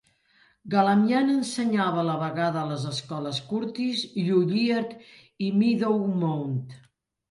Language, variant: Catalan, Central